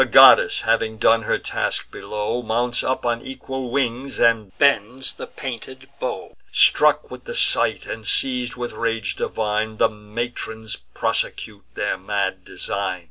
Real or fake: real